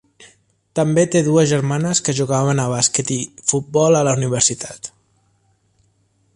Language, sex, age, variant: Catalan, male, 30-39, Central